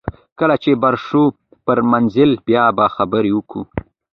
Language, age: Pashto, under 19